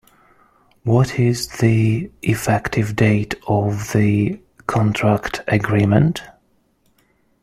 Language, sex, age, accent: English, male, 30-39, England English